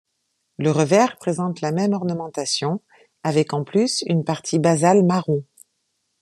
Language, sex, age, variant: French, female, 40-49, Français de métropole